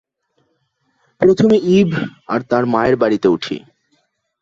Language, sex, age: Bengali, male, 19-29